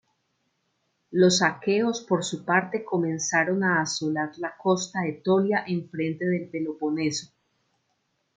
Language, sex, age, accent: Spanish, female, 50-59, Andino-Pacífico: Colombia, Perú, Ecuador, oeste de Bolivia y Venezuela andina